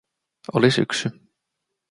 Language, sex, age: Finnish, male, 30-39